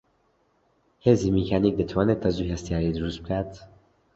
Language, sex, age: Central Kurdish, male, 19-29